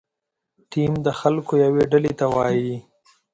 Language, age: Pashto, 19-29